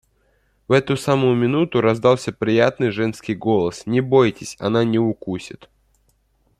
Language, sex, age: Russian, male, under 19